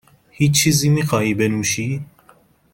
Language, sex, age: Persian, male, 19-29